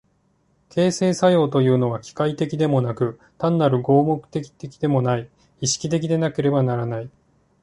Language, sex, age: Japanese, male, 30-39